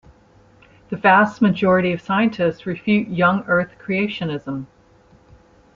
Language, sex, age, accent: English, female, 50-59, United States English